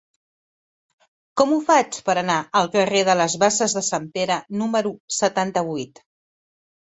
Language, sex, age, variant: Catalan, female, 50-59, Central